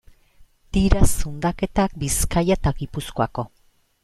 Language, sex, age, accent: Basque, female, 40-49, Mendebalekoa (Araba, Bizkaia, Gipuzkoako mendebaleko herri batzuk)